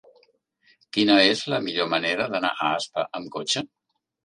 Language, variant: Catalan, Central